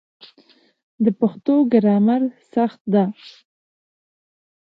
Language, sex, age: Pashto, female, 19-29